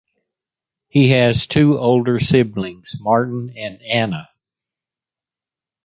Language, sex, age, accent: English, male, 70-79, United States English